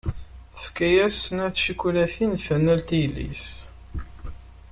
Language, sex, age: Kabyle, male, 19-29